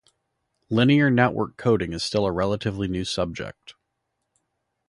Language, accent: English, Canadian English